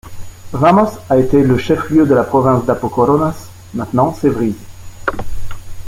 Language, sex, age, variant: French, male, 40-49, Français de métropole